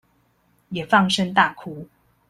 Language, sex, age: Chinese, female, 30-39